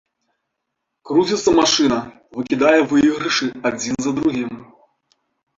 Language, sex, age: Belarusian, male, 40-49